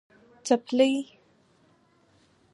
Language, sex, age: Pashto, female, 19-29